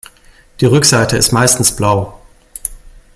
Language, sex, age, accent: German, male, 40-49, Deutschland Deutsch